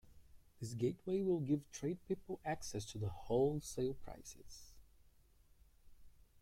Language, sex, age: English, male, 30-39